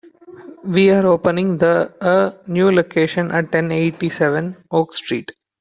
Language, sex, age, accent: English, male, 19-29, England English